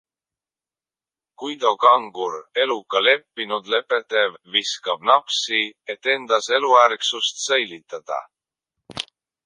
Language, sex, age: Estonian, male, 19-29